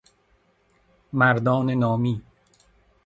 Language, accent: Persian, فارسی